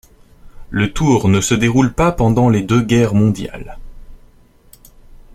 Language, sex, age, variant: French, male, 19-29, Français de métropole